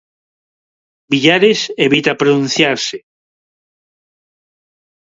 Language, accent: Galician, Neofalante